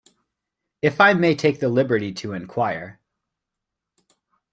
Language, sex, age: English, male, 19-29